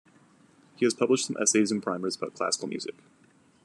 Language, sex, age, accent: English, male, 19-29, United States English